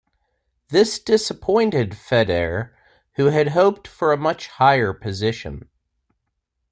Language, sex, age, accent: English, male, 40-49, United States English